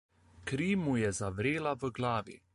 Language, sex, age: Slovenian, male, 19-29